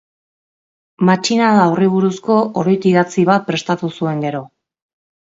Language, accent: Basque, Mendebalekoa (Araba, Bizkaia, Gipuzkoako mendebaleko herri batzuk)